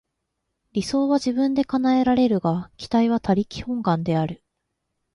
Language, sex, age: Japanese, female, 19-29